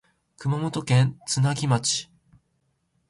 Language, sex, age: Japanese, male, 19-29